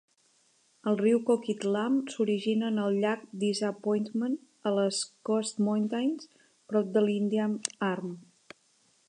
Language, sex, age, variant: Catalan, female, 40-49, Central